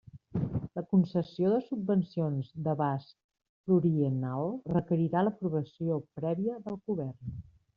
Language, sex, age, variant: Catalan, female, 40-49, Central